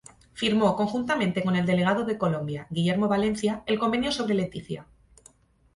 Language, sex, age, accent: Spanish, female, 19-29, España: Centro-Sur peninsular (Madrid, Toledo, Castilla-La Mancha)